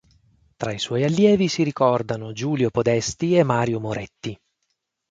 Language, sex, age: Italian, male, 40-49